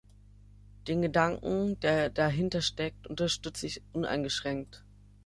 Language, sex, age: German, male, under 19